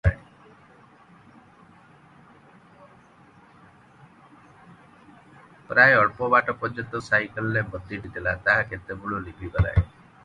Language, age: Odia, 50-59